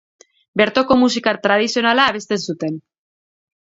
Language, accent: Basque, Mendebalekoa (Araba, Bizkaia, Gipuzkoako mendebaleko herri batzuk)